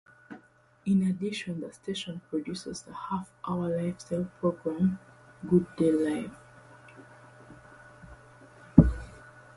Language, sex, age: English, female, 30-39